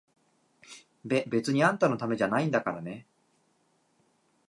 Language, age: Japanese, 30-39